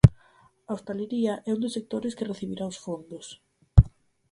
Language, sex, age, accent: Galician, female, under 19, Normativo (estándar)